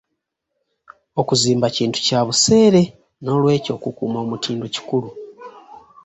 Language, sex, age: Ganda, male, 30-39